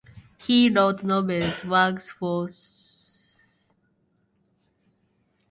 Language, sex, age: English, female, 19-29